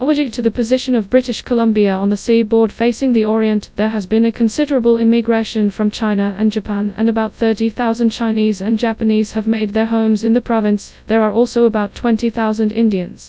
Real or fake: fake